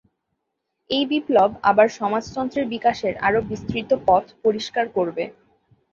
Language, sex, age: Bengali, female, under 19